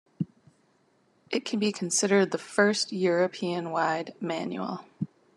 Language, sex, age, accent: English, female, 30-39, United States English